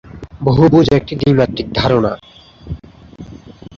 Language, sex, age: Bengali, male, 19-29